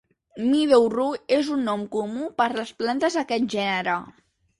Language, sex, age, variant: Catalan, male, under 19, Central